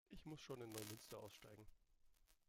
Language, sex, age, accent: German, male, 30-39, Deutschland Deutsch